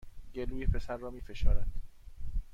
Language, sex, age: Persian, male, 40-49